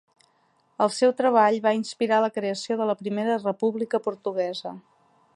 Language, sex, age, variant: Catalan, female, 40-49, Central